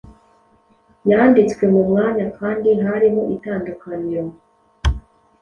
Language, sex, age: Kinyarwanda, female, 30-39